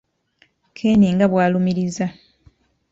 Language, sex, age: Ganda, female, 30-39